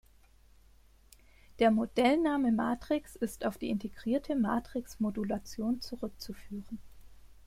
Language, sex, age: German, female, 30-39